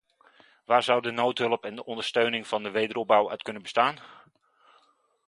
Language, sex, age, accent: Dutch, male, 40-49, Nederlands Nederlands